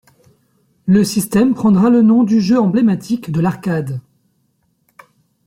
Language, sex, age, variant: French, male, 30-39, Français de métropole